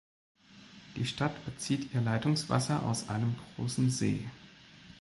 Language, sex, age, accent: German, male, 40-49, Deutschland Deutsch